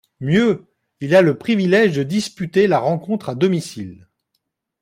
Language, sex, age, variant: French, male, 50-59, Français de métropole